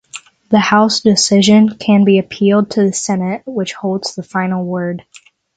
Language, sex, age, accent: English, male, under 19, United States English